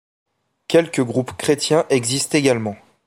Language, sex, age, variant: French, male, 19-29, Français de métropole